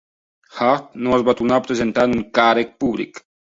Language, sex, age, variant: Catalan, male, 19-29, Septentrional